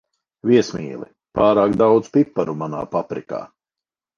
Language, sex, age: Latvian, male, 50-59